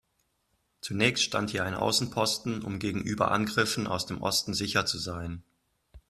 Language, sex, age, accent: German, male, 40-49, Deutschland Deutsch